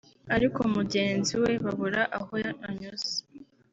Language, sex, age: Kinyarwanda, female, 19-29